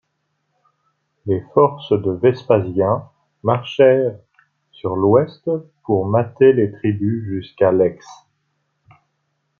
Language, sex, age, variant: French, male, 40-49, Français de métropole